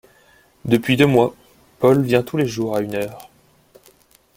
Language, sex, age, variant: French, male, 19-29, Français de métropole